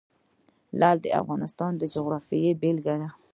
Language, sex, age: Pashto, female, 19-29